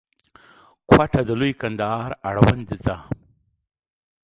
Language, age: Pashto, 40-49